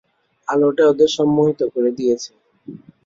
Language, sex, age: Bengali, male, 19-29